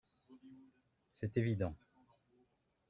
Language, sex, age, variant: French, male, 30-39, Français de métropole